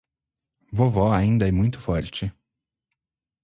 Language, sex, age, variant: Portuguese, male, 30-39, Portuguese (Brasil)